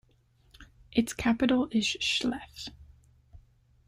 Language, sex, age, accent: English, female, 19-29, United States English